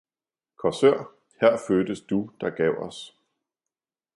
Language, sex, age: Danish, male, 40-49